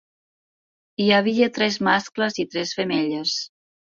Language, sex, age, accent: Catalan, female, 50-59, aprenent (recent, des del castellà)